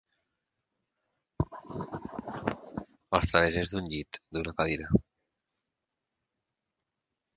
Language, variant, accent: Catalan, Central, Barceloní